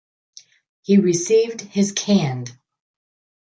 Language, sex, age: English, female, 50-59